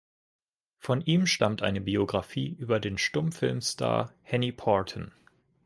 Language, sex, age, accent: German, male, 19-29, Deutschland Deutsch